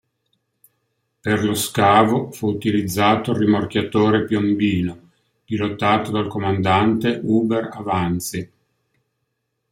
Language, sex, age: Italian, male, 60-69